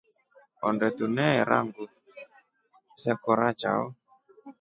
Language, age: Rombo, 19-29